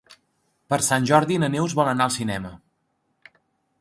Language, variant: Catalan, Central